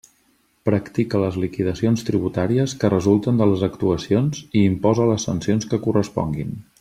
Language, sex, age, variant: Catalan, male, 30-39, Central